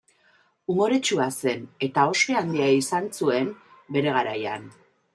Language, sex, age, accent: Basque, female, 50-59, Mendebalekoa (Araba, Bizkaia, Gipuzkoako mendebaleko herri batzuk)